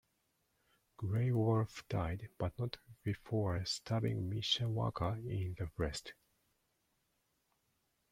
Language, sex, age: English, male, 40-49